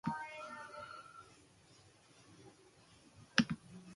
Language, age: Basque, under 19